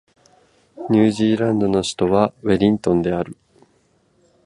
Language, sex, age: Japanese, male, 19-29